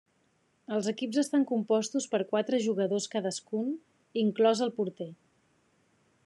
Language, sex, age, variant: Catalan, female, 40-49, Central